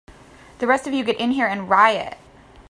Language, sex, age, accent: English, female, 30-39, United States English